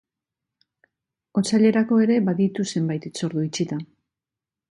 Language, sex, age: Basque, female, 60-69